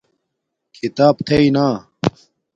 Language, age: Domaaki, 30-39